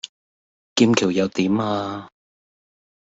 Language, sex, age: Cantonese, male, 50-59